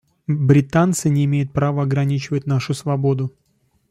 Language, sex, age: Russian, male, 30-39